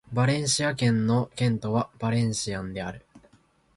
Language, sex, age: Japanese, male, 19-29